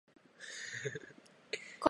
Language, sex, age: Japanese, female, 19-29